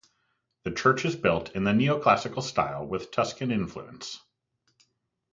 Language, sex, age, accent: English, male, 30-39, United States English